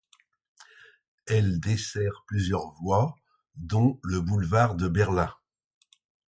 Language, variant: French, Français de métropole